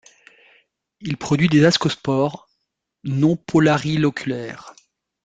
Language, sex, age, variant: French, male, 50-59, Français de métropole